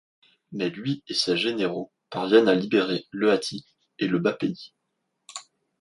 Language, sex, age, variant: French, male, 19-29, Français de métropole